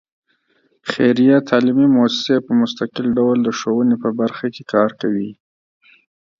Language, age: Pashto, 30-39